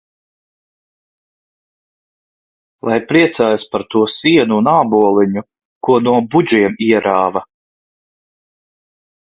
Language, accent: Latvian, Kurzeme